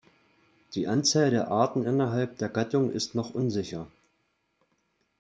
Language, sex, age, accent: German, male, 40-49, Deutschland Deutsch